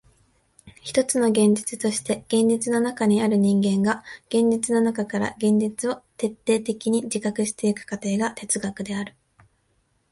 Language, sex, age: Japanese, female, 19-29